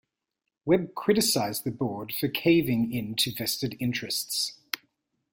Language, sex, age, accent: English, male, 30-39, Australian English